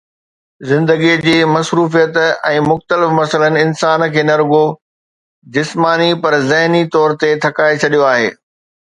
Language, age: Sindhi, 40-49